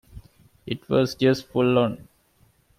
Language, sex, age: English, male, 19-29